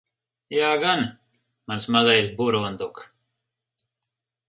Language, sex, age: Latvian, male, 50-59